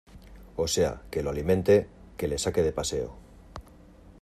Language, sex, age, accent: Spanish, male, 40-49, España: Norte peninsular (Asturias, Castilla y León, Cantabria, País Vasco, Navarra, Aragón, La Rioja, Guadalajara, Cuenca)